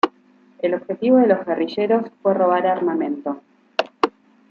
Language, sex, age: Spanish, female, 19-29